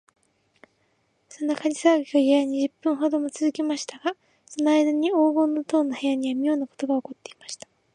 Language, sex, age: Japanese, female, 19-29